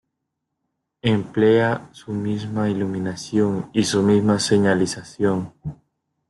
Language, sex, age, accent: Spanish, male, 19-29, América central